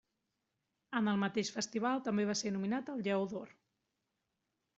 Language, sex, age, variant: Catalan, female, 40-49, Central